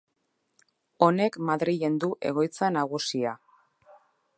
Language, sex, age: Basque, female, 30-39